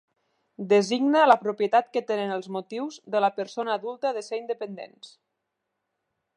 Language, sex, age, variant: Catalan, female, 19-29, Nord-Occidental